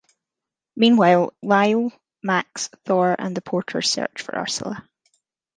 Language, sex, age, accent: English, female, 19-29, Scottish English